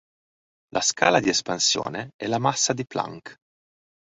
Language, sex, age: Italian, male, 40-49